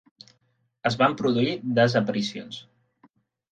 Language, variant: Catalan, Central